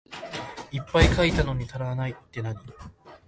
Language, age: Japanese, 19-29